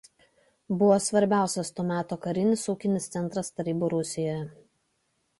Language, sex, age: Lithuanian, female, 30-39